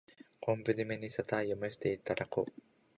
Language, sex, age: Japanese, male, 19-29